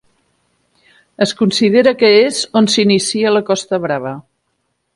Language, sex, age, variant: Catalan, female, 50-59, Central